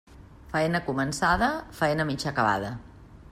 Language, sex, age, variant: Catalan, female, 50-59, Central